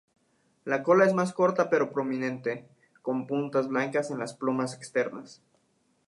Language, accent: Spanish, México